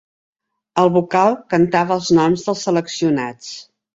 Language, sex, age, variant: Catalan, female, 60-69, Central